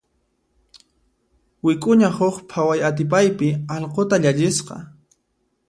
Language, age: Puno Quechua, 19-29